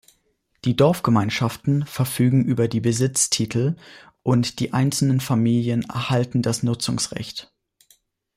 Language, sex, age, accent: German, male, 19-29, Deutschland Deutsch